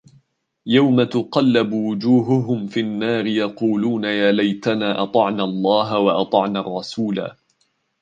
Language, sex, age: Arabic, male, 19-29